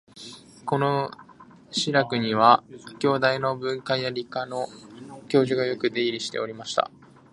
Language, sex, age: Japanese, male, 19-29